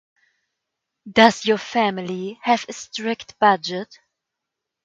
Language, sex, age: English, female, 19-29